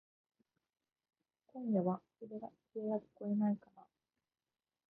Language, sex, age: Japanese, female, 19-29